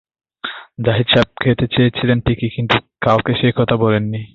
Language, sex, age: Bengali, male, 19-29